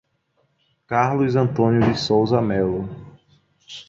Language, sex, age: Portuguese, male, 19-29